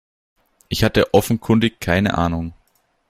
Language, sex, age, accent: German, male, 19-29, Österreichisches Deutsch